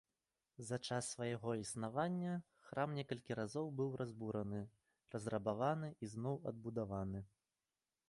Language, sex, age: Belarusian, male, 19-29